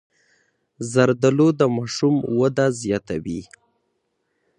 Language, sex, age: Pashto, male, under 19